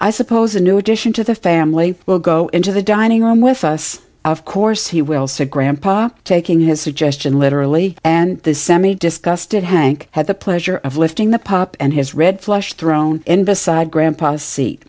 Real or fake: real